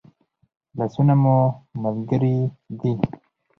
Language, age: Pashto, 19-29